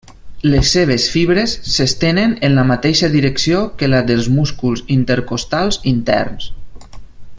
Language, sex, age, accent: Catalan, male, 30-39, valencià